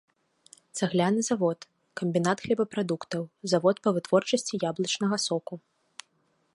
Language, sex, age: Belarusian, female, 19-29